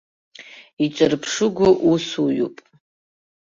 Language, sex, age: Abkhazian, female, 40-49